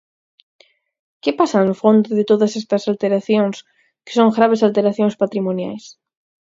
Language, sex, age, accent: Galician, female, 19-29, Atlántico (seseo e gheada)